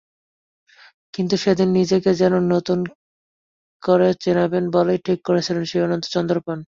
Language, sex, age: Bengali, male, 19-29